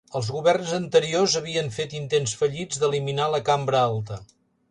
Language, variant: Catalan, Central